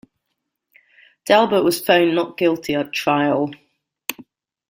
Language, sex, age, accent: English, female, 40-49, Scottish English